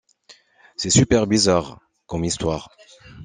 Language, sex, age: French, male, 30-39